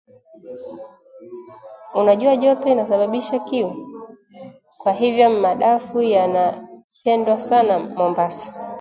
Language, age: Swahili, 19-29